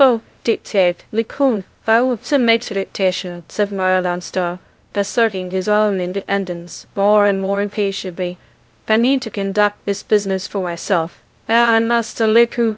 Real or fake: fake